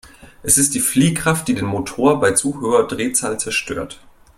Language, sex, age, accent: German, male, 30-39, Deutschland Deutsch